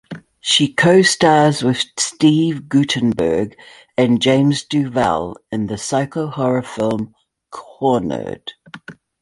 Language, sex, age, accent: English, female, 50-59, New Zealand English